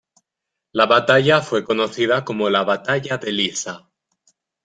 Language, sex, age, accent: Spanish, male, 19-29, España: Norte peninsular (Asturias, Castilla y León, Cantabria, País Vasco, Navarra, Aragón, La Rioja, Guadalajara, Cuenca)